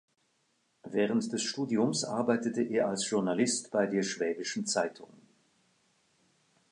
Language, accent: German, Schweizerdeutsch